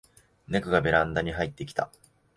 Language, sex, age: Japanese, male, 19-29